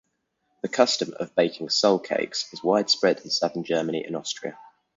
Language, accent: English, England English